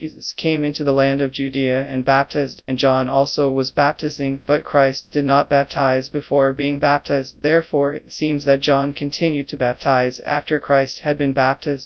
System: TTS, FastPitch